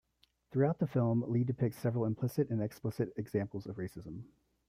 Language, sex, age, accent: English, male, 30-39, United States English